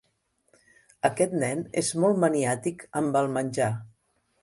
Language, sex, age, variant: Catalan, female, 60-69, Central